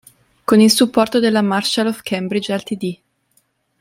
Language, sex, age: Italian, female, 19-29